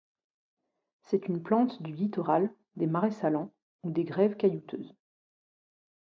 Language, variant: French, Français de métropole